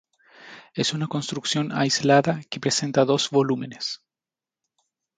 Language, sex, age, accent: Spanish, male, 30-39, Chileno: Chile, Cuyo